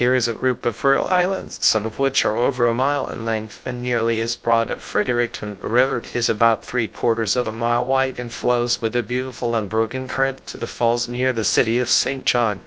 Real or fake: fake